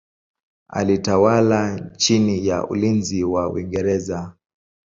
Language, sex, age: Swahili, male, 19-29